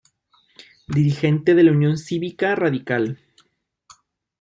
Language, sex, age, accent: Spanish, male, 19-29, México